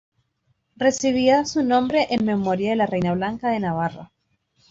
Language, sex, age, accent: Spanish, female, 19-29, Andino-Pacífico: Colombia, Perú, Ecuador, oeste de Bolivia y Venezuela andina